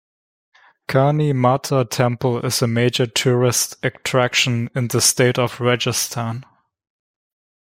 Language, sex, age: English, male, 19-29